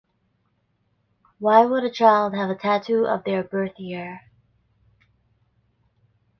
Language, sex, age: English, female, 19-29